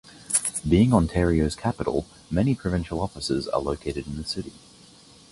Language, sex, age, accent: English, male, 30-39, Australian English